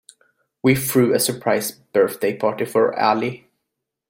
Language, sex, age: English, male, 19-29